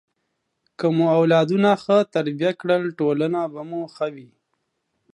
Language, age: Pashto, 19-29